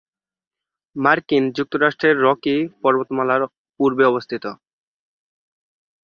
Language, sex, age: Bengali, male, 19-29